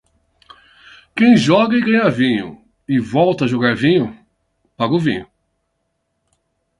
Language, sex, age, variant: Portuguese, male, 40-49, Portuguese (Brasil)